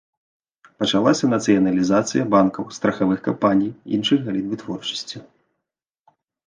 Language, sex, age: Belarusian, male, 30-39